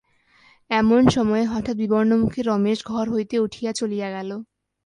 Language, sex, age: Bengali, female, 19-29